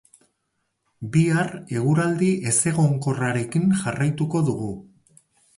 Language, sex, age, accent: Basque, male, 40-49, Erdialdekoa edo Nafarra (Gipuzkoa, Nafarroa)